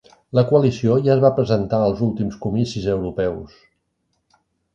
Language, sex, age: Catalan, male, 60-69